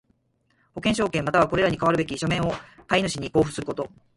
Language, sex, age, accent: Japanese, female, 40-49, 関西弁